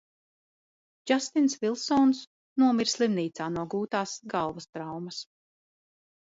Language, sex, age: Latvian, female, 40-49